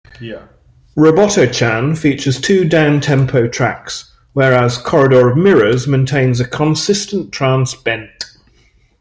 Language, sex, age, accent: English, male, 50-59, England English